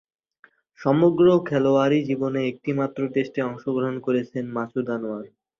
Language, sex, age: Bengali, male, under 19